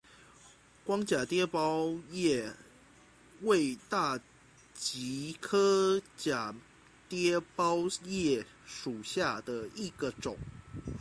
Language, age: Chinese, 30-39